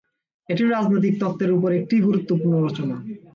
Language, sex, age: Bengali, male, 19-29